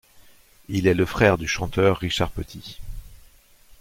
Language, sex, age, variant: French, male, 40-49, Français de métropole